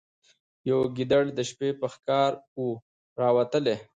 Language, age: Pashto, 40-49